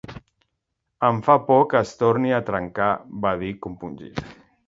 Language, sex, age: Catalan, male, 50-59